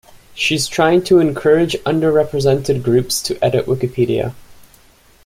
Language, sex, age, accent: English, male, 19-29, Canadian English